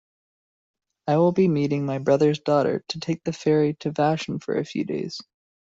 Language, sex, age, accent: English, male, 19-29, Canadian English